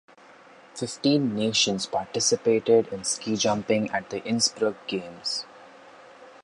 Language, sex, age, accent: English, male, under 19, India and South Asia (India, Pakistan, Sri Lanka)